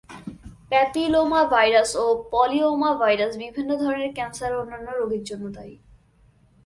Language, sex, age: Bengali, female, 19-29